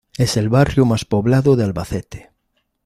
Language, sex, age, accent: Spanish, male, 50-59, España: Norte peninsular (Asturias, Castilla y León, Cantabria, País Vasco, Navarra, Aragón, La Rioja, Guadalajara, Cuenca)